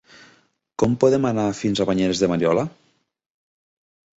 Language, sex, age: Catalan, male, 40-49